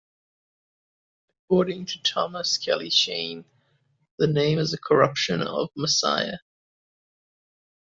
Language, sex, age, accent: English, male, 30-39, United States English